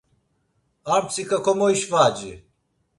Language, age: Laz, 40-49